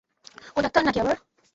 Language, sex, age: Bengali, female, 19-29